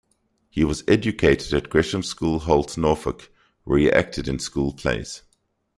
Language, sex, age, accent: English, male, 30-39, Southern African (South Africa, Zimbabwe, Namibia)